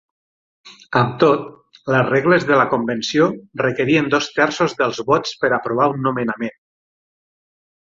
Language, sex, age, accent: Catalan, male, 40-49, central; nord-occidental